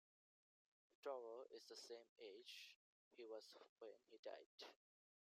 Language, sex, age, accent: English, male, 19-29, United States English